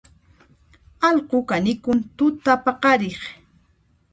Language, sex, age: Puno Quechua, female, 30-39